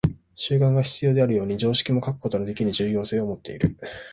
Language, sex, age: Japanese, male, 19-29